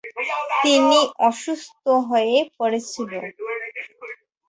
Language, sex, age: Bengali, female, 19-29